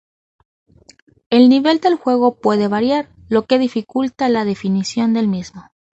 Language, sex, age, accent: Spanish, female, 30-39, México